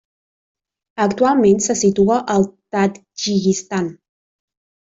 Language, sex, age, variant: Catalan, female, 30-39, Central